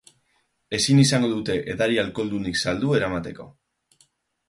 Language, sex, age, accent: Basque, male, 30-39, Mendebalekoa (Araba, Bizkaia, Gipuzkoako mendebaleko herri batzuk)